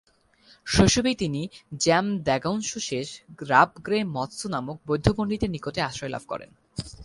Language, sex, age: Bengali, male, 19-29